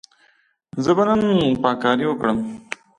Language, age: Pashto, 19-29